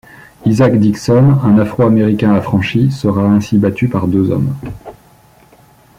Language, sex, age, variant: French, male, 30-39, Français de métropole